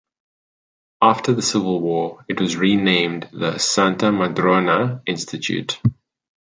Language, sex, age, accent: English, male, 19-29, Southern African (South Africa, Zimbabwe, Namibia)